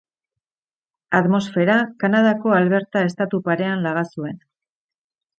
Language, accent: Basque, Erdialdekoa edo Nafarra (Gipuzkoa, Nafarroa)